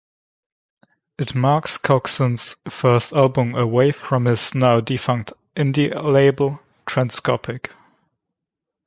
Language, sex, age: English, male, 19-29